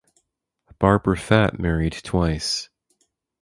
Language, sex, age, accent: English, male, 19-29, United States English